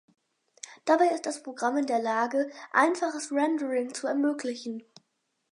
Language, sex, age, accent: German, male, under 19, Deutschland Deutsch